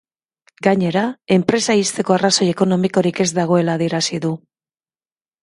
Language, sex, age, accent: Basque, female, 50-59, Mendebalekoa (Araba, Bizkaia, Gipuzkoako mendebaleko herri batzuk)